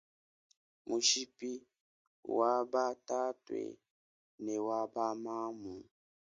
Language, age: Luba-Lulua, 19-29